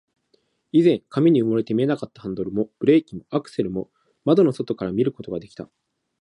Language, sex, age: Japanese, male, 19-29